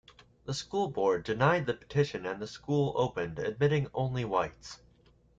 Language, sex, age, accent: English, male, 19-29, United States English